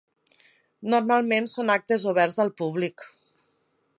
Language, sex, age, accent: Catalan, female, 30-39, valencià